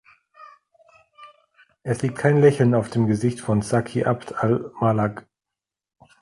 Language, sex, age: German, male, 40-49